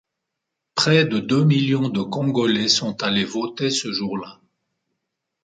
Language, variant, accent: French, Français d'Europe, Français de Suisse